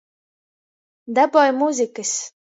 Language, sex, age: Latgalian, female, 19-29